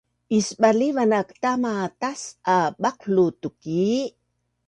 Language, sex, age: Bunun, female, 60-69